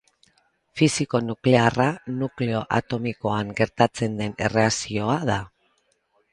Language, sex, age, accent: Basque, female, 50-59, Mendebalekoa (Araba, Bizkaia, Gipuzkoako mendebaleko herri batzuk)